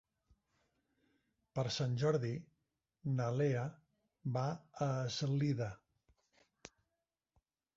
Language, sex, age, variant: Catalan, male, 40-49, Nord-Occidental